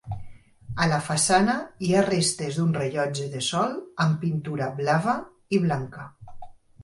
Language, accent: Catalan, valencià